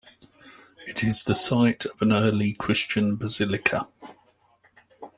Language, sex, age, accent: English, male, 50-59, England English